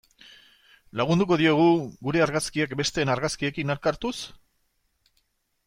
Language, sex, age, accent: Basque, male, 50-59, Mendebalekoa (Araba, Bizkaia, Gipuzkoako mendebaleko herri batzuk)